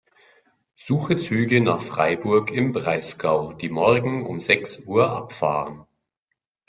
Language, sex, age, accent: German, male, 40-49, Deutschland Deutsch